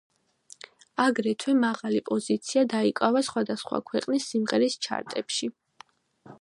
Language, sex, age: Georgian, female, 19-29